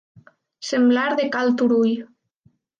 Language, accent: Catalan, valencià